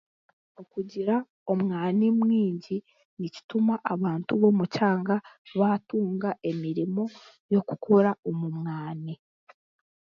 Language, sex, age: Chiga, female, 19-29